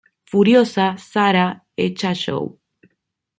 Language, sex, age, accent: Spanish, female, 19-29, Rioplatense: Argentina, Uruguay, este de Bolivia, Paraguay